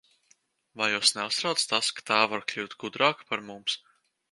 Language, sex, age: Latvian, male, under 19